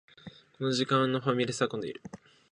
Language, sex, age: Japanese, male, 19-29